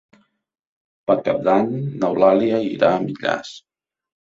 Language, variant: Catalan, Central